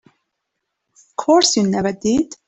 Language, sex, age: English, female, 19-29